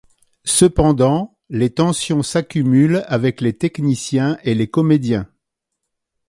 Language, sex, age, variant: French, male, 60-69, Français de métropole